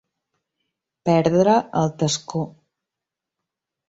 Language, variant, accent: Catalan, Central, Barceloní